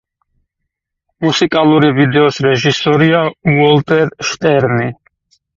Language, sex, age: Georgian, male, 30-39